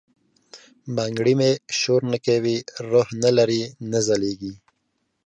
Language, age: Pashto, 19-29